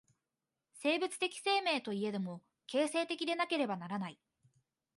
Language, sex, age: Japanese, female, 19-29